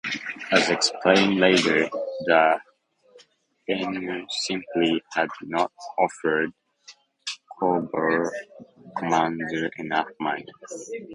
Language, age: English, 19-29